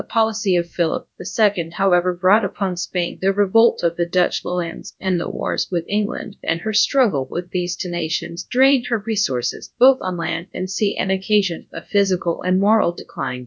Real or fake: fake